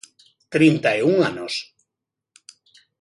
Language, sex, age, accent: Galician, male, 40-49, Normativo (estándar)